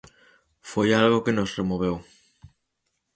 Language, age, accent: Galician, 19-29, Atlántico (seseo e gheada)